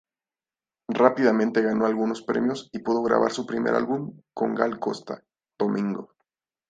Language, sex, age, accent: Spanish, male, 19-29, México